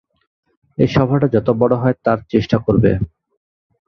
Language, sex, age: Bengali, male, 19-29